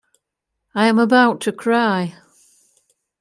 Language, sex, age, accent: English, female, 60-69, England English